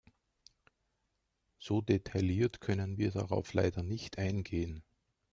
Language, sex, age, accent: German, male, 40-49, Österreichisches Deutsch